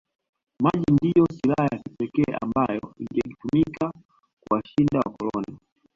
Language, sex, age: Swahili, male, 19-29